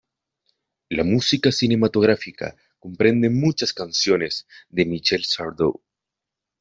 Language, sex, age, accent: Spanish, male, under 19, Andino-Pacífico: Colombia, Perú, Ecuador, oeste de Bolivia y Venezuela andina